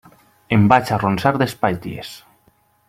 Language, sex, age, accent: Catalan, male, 19-29, valencià